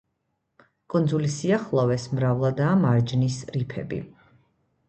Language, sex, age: Georgian, female, 30-39